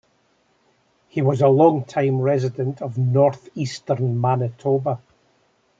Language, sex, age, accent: English, male, 70-79, Scottish English